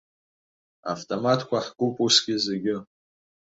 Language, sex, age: Abkhazian, male, under 19